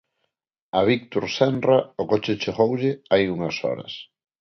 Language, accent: Galician, Neofalante